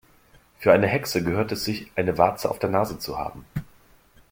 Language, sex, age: German, male, 40-49